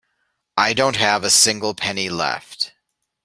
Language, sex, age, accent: English, male, 40-49, United States English